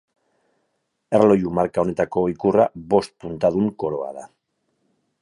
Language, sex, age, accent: Basque, male, 40-49, Erdialdekoa edo Nafarra (Gipuzkoa, Nafarroa)